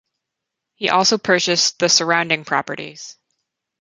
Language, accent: English, United States English